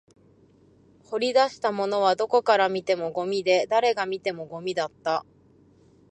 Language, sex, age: Japanese, female, 19-29